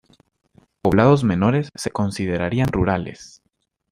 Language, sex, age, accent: Spanish, male, under 19, América central